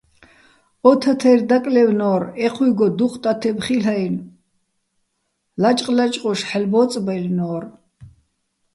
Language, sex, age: Bats, female, 60-69